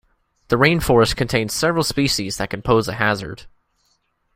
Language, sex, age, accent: English, male, under 19, Canadian English